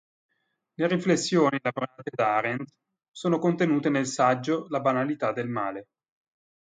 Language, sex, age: Italian, male, 40-49